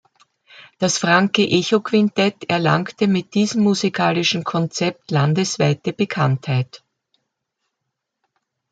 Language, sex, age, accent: German, female, 70-79, Österreichisches Deutsch